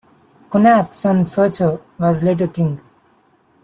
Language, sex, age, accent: English, male, 19-29, India and South Asia (India, Pakistan, Sri Lanka)